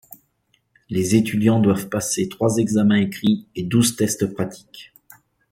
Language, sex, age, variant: French, male, 40-49, Français de métropole